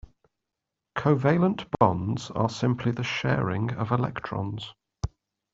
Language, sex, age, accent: English, male, 30-39, England English